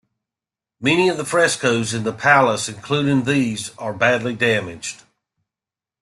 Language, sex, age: English, male, 50-59